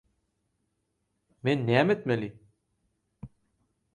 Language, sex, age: Turkmen, male, 30-39